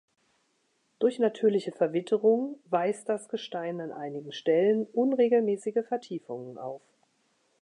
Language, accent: German, Deutschland Deutsch